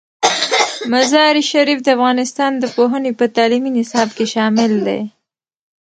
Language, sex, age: Pashto, female, under 19